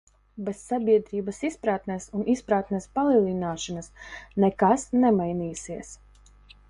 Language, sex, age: Latvian, female, 19-29